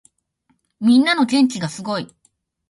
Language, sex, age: Japanese, female, 40-49